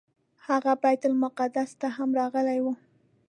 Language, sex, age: Pashto, female, 19-29